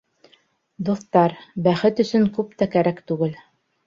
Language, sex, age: Bashkir, female, 30-39